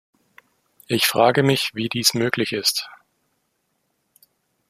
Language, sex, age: German, male, 30-39